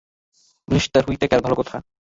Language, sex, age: Bengali, male, under 19